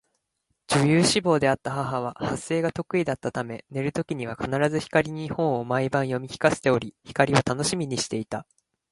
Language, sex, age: Japanese, male, 19-29